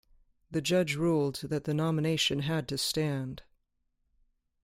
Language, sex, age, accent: English, female, 30-39, United States English